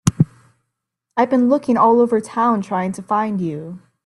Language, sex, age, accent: English, female, 19-29, United States English